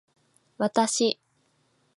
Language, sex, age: Japanese, female, 19-29